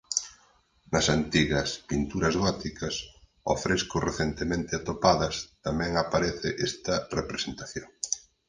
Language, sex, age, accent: Galician, male, 40-49, Oriental (común en zona oriental)